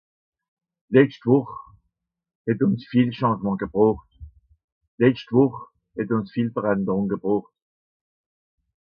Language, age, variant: Swiss German, 60-69, Nordniederàlemmànisch (Rishoffe, Zàwere, Bùsswìller, Hawenau, Brüemt, Stroossbùri, Molse, Dàmbàch, Schlettstàtt, Pfàlzbùri usw.)